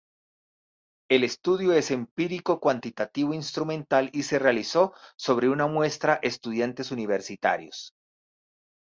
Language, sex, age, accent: Spanish, male, 50-59, Andino-Pacífico: Colombia, Perú, Ecuador, oeste de Bolivia y Venezuela andina